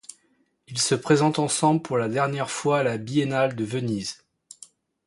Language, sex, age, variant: French, male, 30-39, Français de métropole